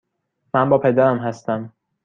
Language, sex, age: Persian, male, 19-29